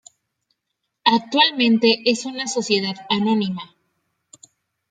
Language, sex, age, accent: Spanish, female, 19-29, México